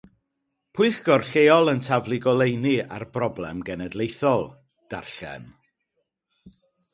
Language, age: Welsh, 30-39